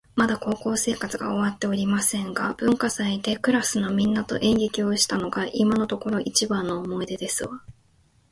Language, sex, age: Japanese, female, 19-29